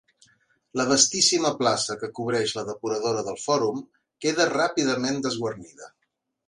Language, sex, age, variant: Catalan, male, 30-39, Central